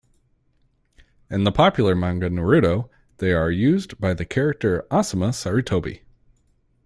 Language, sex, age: English, male, 30-39